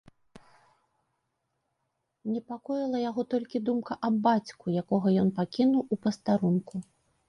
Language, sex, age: Belarusian, female, 40-49